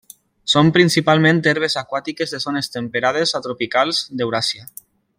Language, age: Catalan, 19-29